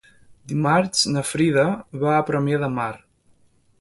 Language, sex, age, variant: Catalan, male, 19-29, Central